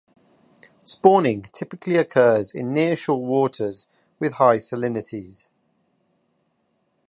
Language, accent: English, England English